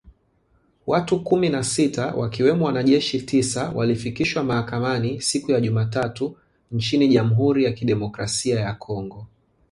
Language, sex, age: Swahili, male, 30-39